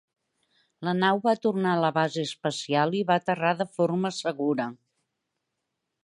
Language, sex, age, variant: Catalan, female, 60-69, Central